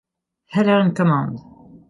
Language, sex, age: English, male, under 19